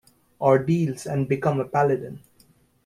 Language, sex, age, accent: English, male, 19-29, United States English